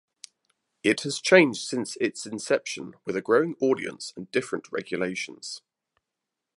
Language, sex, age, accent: English, male, 40-49, England English